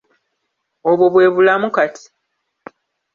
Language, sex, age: Ganda, female, 30-39